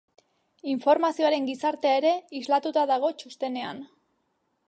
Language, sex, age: Basque, female, 19-29